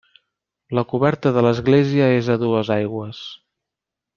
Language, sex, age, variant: Catalan, male, 19-29, Central